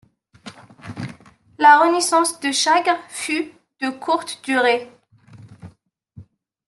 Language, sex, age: French, female, 19-29